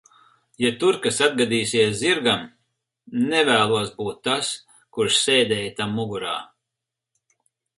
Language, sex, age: Latvian, male, 50-59